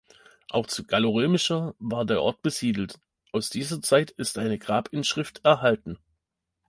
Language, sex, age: German, male, 30-39